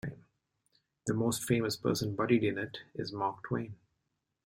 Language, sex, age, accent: English, male, 40-49, India and South Asia (India, Pakistan, Sri Lanka)